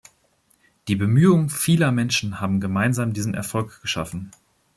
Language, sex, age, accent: German, male, 30-39, Deutschland Deutsch